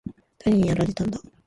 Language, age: Japanese, 19-29